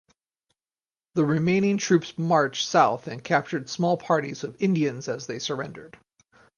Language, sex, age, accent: English, male, 30-39, United States English